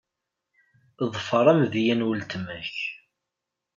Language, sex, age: Kabyle, male, 19-29